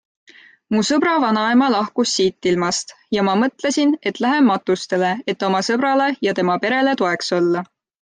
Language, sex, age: Estonian, female, 19-29